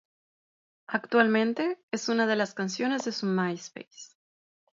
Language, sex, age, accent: Spanish, female, 30-39, México